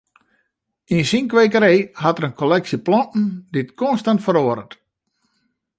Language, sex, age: Western Frisian, male, 40-49